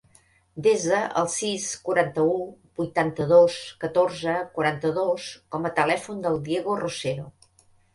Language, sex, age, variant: Catalan, female, 60-69, Central